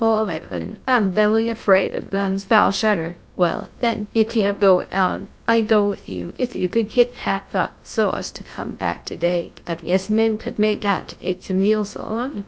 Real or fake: fake